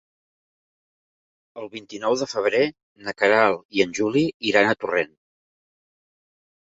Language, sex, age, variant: Catalan, male, 40-49, Central